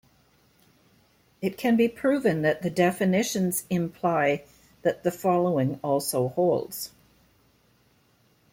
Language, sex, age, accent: English, female, 60-69, Canadian English